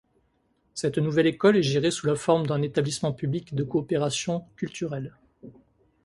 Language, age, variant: French, 50-59, Français de métropole